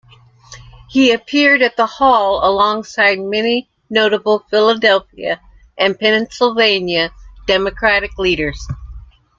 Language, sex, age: English, female, 50-59